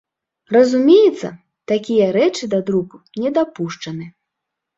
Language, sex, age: Belarusian, female, 30-39